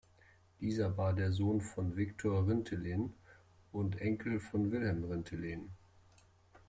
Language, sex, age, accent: German, male, 30-39, Deutschland Deutsch